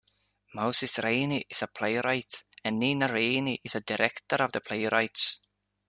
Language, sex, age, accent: English, male, 19-29, Irish English